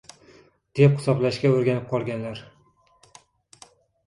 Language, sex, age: Uzbek, male, 30-39